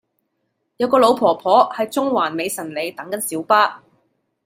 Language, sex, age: Cantonese, female, 19-29